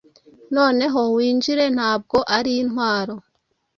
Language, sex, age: Kinyarwanda, female, 19-29